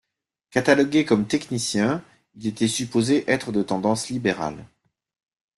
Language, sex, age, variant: French, male, 50-59, Français de métropole